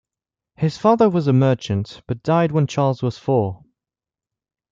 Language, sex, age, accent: English, male, 19-29, England English